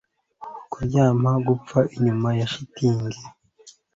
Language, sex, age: Kinyarwanda, male, 19-29